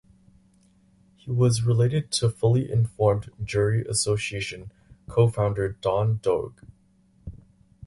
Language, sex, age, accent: English, male, 19-29, Canadian English